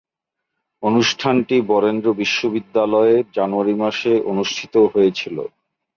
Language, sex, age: Bengali, male, 40-49